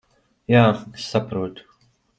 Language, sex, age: Latvian, male, 19-29